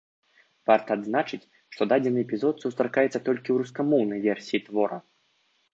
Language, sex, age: Belarusian, male, 19-29